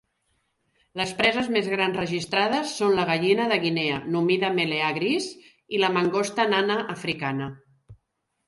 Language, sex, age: Catalan, female, 50-59